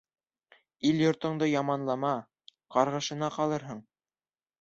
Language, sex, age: Bashkir, male, under 19